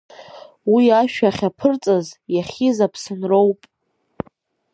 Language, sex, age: Abkhazian, female, under 19